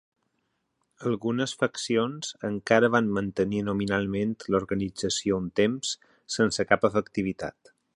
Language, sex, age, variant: Catalan, male, 40-49, Balear